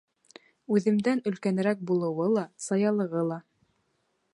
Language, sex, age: Bashkir, female, 19-29